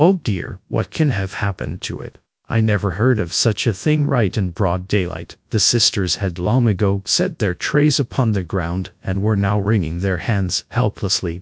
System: TTS, GradTTS